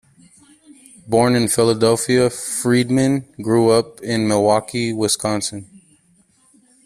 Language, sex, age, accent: English, male, 19-29, United States English